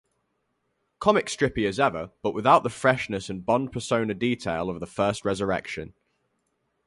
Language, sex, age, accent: English, male, 90+, England English